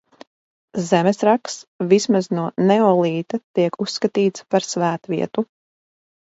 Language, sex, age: Latvian, female, 40-49